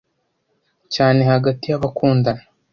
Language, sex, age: Kinyarwanda, male, under 19